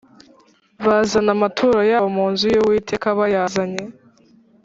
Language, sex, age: Kinyarwanda, female, under 19